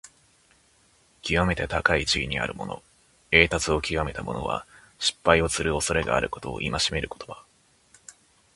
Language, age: Japanese, 19-29